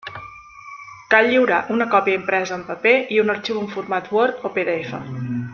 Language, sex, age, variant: Catalan, female, 40-49, Central